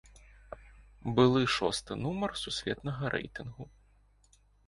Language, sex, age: Belarusian, male, 19-29